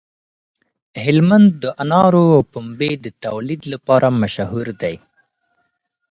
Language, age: Pashto, 19-29